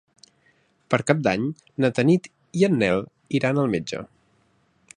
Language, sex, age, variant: Catalan, male, 19-29, Central